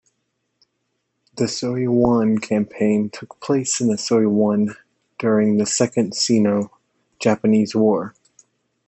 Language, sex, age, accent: English, male, 19-29, United States English